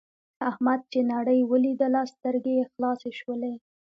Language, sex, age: Pashto, female, 19-29